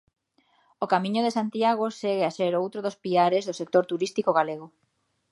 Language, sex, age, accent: Galician, female, 40-49, Atlántico (seseo e gheada)